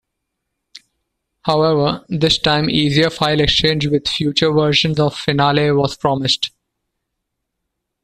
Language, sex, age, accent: English, male, 40-49, India and South Asia (India, Pakistan, Sri Lanka)